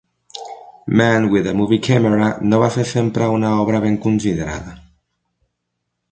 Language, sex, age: Catalan, male, 19-29